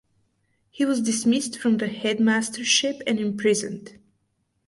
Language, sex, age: English, female, 19-29